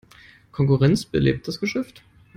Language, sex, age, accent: German, male, 19-29, Deutschland Deutsch